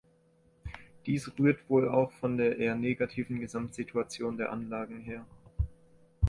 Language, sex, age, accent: German, male, 19-29, Deutschland Deutsch